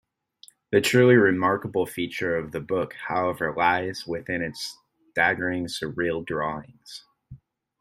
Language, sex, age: English, male, 30-39